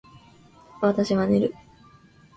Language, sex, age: Japanese, female, under 19